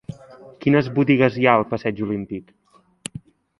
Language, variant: Catalan, Central